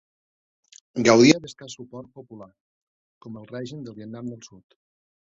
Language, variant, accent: Catalan, Nord-Occidental, Lleida